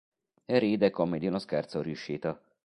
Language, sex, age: Italian, male, 40-49